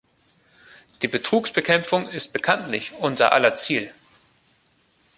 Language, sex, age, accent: German, male, 19-29, Deutschland Deutsch